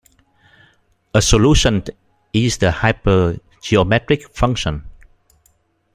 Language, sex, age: English, male, 50-59